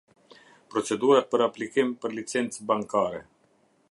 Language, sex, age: Albanian, male, 50-59